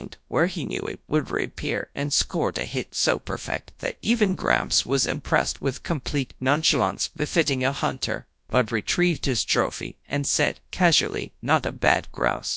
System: TTS, GradTTS